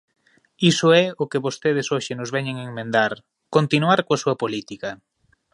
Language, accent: Galician, Oriental (común en zona oriental)